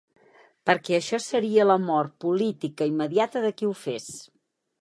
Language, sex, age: Catalan, female, 60-69